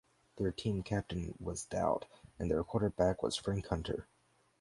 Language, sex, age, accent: English, male, under 19, United States English